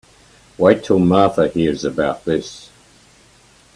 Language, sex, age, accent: English, male, 80-89, Australian English